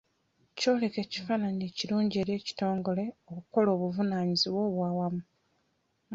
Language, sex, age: Ganda, female, 30-39